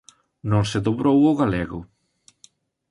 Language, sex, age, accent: Galician, male, 30-39, Normativo (estándar)